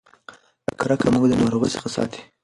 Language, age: Pashto, under 19